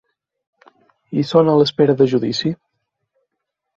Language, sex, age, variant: Catalan, male, 19-29, Balear